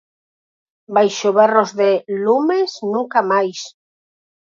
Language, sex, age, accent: Galician, female, 50-59, Normativo (estándar)